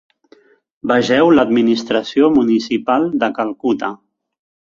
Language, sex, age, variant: Catalan, male, 19-29, Central